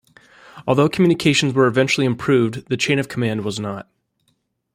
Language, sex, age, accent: English, male, 30-39, United States English